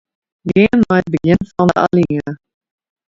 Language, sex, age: Western Frisian, female, 30-39